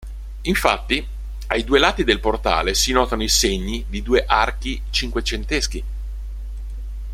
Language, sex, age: Italian, male, 50-59